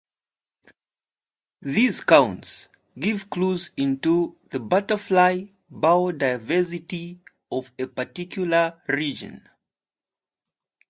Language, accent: English, United States English; England English